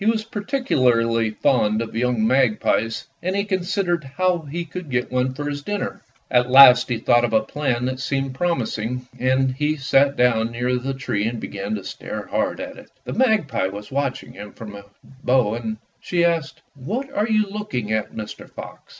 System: none